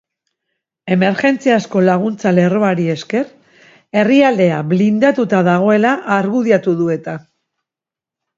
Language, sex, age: Basque, female, 60-69